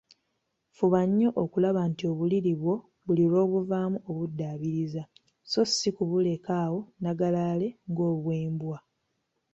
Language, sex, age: Ganda, female, 19-29